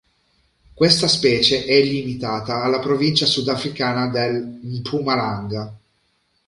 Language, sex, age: Italian, male, 40-49